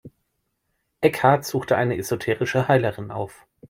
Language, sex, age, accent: German, male, 30-39, Deutschland Deutsch